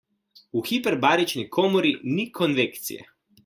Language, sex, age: Slovenian, male, 19-29